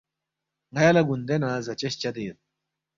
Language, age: Balti, 30-39